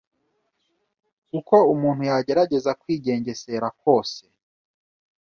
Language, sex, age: Kinyarwanda, male, 30-39